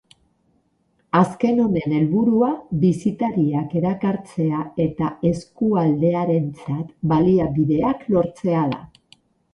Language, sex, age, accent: Basque, female, 50-59, Mendebalekoa (Araba, Bizkaia, Gipuzkoako mendebaleko herri batzuk)